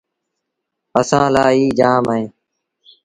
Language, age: Sindhi Bhil, 19-29